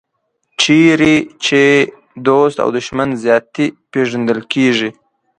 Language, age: Pashto, 19-29